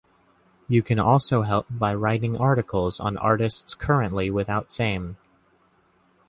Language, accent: English, United States English